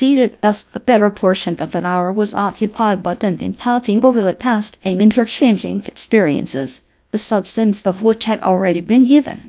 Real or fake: fake